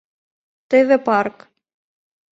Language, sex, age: Mari, female, under 19